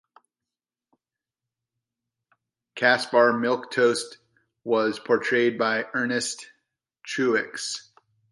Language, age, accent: English, 50-59, United States English